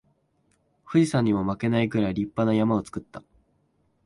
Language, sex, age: Japanese, male, 19-29